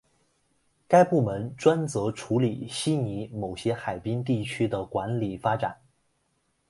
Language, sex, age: Chinese, male, 19-29